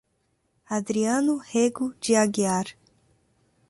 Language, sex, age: Portuguese, female, 30-39